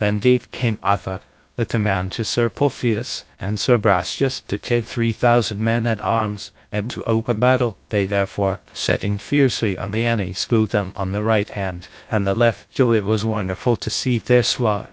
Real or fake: fake